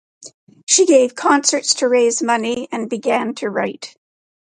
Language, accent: English, Canadian English